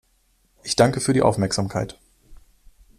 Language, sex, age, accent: German, male, 19-29, Deutschland Deutsch